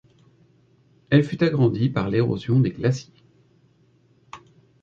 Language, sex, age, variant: French, male, 30-39, Français de métropole